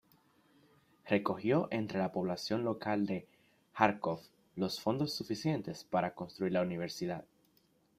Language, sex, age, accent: Spanish, male, 19-29, Caribe: Cuba, Venezuela, Puerto Rico, República Dominicana, Panamá, Colombia caribeña, México caribeño, Costa del golfo de México